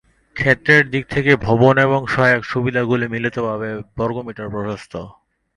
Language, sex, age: Bengali, male, 19-29